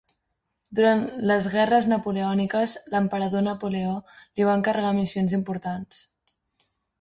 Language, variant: Catalan, Central